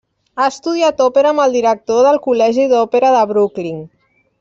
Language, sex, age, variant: Catalan, female, 40-49, Central